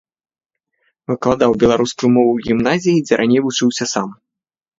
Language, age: Belarusian, 40-49